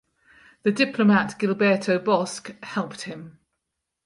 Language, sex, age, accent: English, female, 50-59, Welsh English